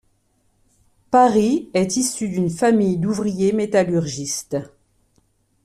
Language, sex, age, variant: French, female, 50-59, Français de métropole